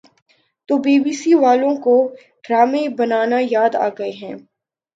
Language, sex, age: Urdu, female, 19-29